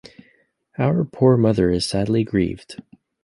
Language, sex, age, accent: English, male, 30-39, United States English